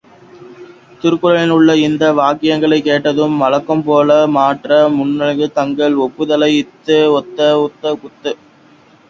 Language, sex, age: Tamil, male, under 19